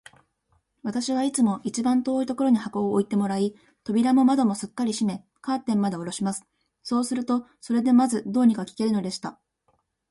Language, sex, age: Japanese, female, 19-29